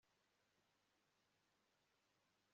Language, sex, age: Kinyarwanda, female, 19-29